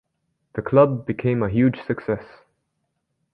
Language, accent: English, United States English